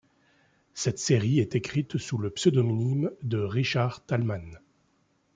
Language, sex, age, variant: French, male, 50-59, Français de métropole